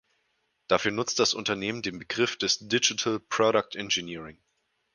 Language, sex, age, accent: German, male, 19-29, Deutschland Deutsch